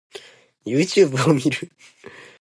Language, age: Japanese, under 19